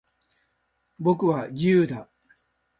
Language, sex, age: Japanese, male, 60-69